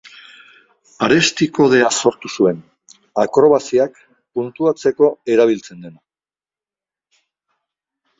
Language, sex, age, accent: Basque, male, 50-59, Mendebalekoa (Araba, Bizkaia, Gipuzkoako mendebaleko herri batzuk)